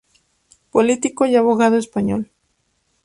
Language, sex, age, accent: Spanish, female, 19-29, México